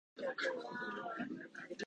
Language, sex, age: Japanese, female, 19-29